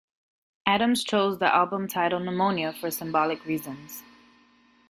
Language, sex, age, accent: English, female, 19-29, United States English